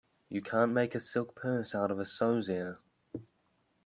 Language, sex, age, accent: English, male, 19-29, New Zealand English